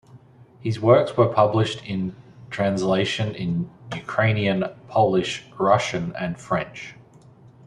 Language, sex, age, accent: English, male, 40-49, Australian English